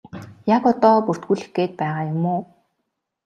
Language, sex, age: Mongolian, female, 19-29